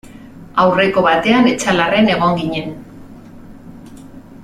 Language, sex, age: Basque, female, 40-49